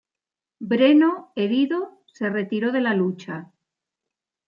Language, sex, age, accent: Spanish, female, 50-59, España: Centro-Sur peninsular (Madrid, Toledo, Castilla-La Mancha)